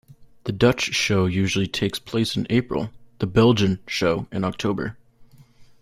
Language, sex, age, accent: English, male, under 19, United States English